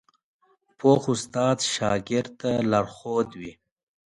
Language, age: Pashto, 19-29